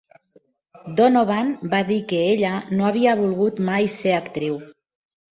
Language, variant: Catalan, Central